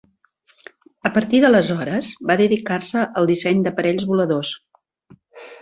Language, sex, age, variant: Catalan, female, 60-69, Central